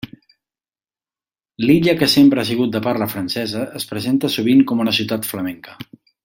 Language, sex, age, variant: Catalan, male, 50-59, Central